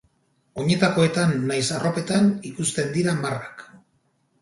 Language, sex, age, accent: Basque, male, 40-49, Mendebalekoa (Araba, Bizkaia, Gipuzkoako mendebaleko herri batzuk)